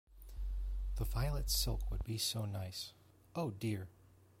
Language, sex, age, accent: English, male, 30-39, United States English